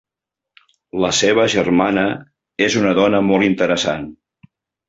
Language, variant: Catalan, Central